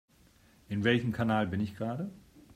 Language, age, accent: German, 50-59, Deutschland Deutsch